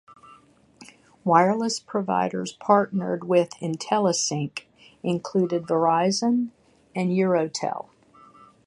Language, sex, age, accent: English, female, 60-69, United States English